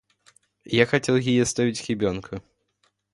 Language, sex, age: Russian, male, under 19